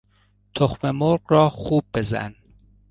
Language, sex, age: Persian, male, 50-59